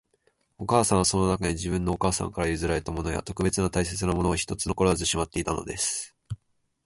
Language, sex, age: Japanese, male, 19-29